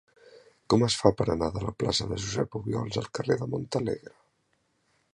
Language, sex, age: Catalan, male, 19-29